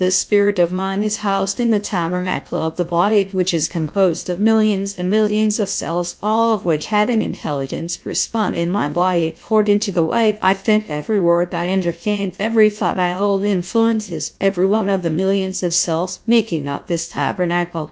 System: TTS, GlowTTS